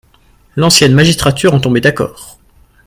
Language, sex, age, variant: French, male, 19-29, Français de métropole